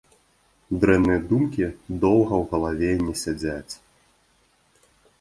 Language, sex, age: Belarusian, male, 30-39